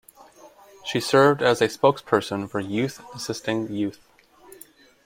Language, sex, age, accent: English, male, 30-39, United States English